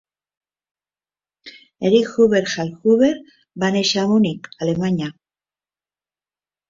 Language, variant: Catalan, Central